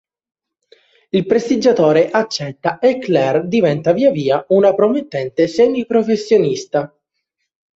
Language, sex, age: Italian, male, 19-29